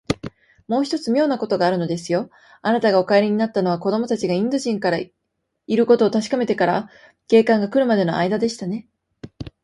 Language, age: Japanese, 19-29